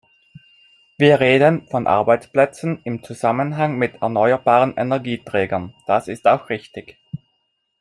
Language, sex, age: German, male, 30-39